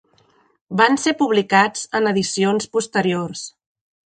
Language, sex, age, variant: Catalan, female, 40-49, Central